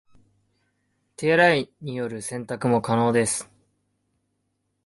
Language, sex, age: Japanese, male, 19-29